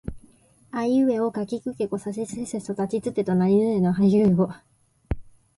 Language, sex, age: Japanese, female, 19-29